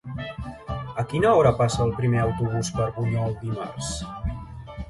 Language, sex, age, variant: Catalan, male, 19-29, Central